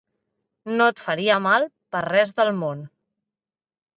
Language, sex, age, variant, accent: Catalan, female, 30-39, Central, central